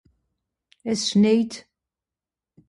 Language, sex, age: Swiss German, female, 60-69